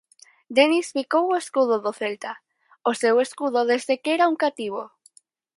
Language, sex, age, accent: Galician, female, under 19, Normativo (estándar)